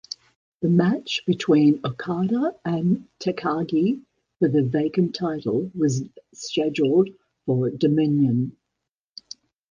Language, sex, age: English, female, 70-79